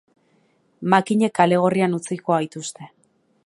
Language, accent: Basque, Mendebalekoa (Araba, Bizkaia, Gipuzkoako mendebaleko herri batzuk)